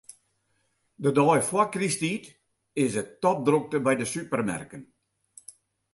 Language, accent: Western Frisian, Klaaifrysk